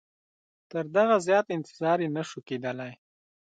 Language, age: Pashto, 19-29